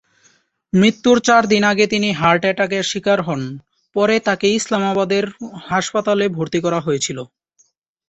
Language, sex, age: Bengali, male, 19-29